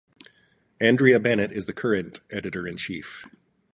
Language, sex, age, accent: English, male, 50-59, United States English